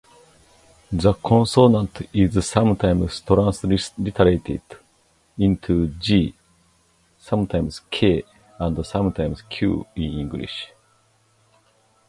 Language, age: English, 50-59